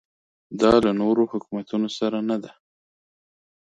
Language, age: Pashto, 30-39